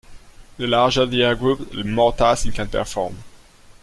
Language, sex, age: English, male, 19-29